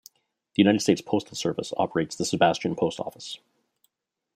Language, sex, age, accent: English, male, 30-39, Canadian English